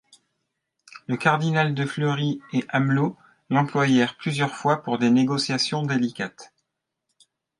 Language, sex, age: French, male, 30-39